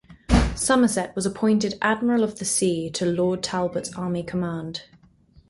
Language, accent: English, England English